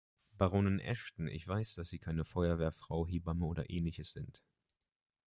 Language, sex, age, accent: German, male, 19-29, Deutschland Deutsch